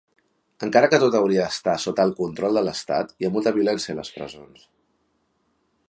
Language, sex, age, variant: Catalan, male, 40-49, Central